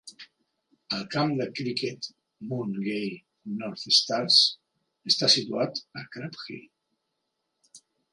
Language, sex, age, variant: Catalan, male, 40-49, Central